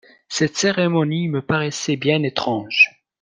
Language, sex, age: French, male, 19-29